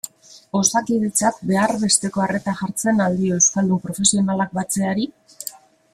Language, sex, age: Basque, female, 50-59